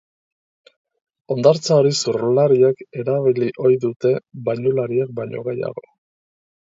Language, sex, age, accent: Basque, male, 50-59, Erdialdekoa edo Nafarra (Gipuzkoa, Nafarroa)